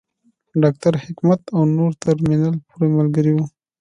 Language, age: Pashto, 19-29